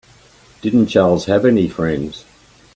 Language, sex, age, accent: English, male, 80-89, Australian English